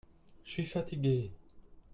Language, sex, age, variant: French, male, 30-39, Français de métropole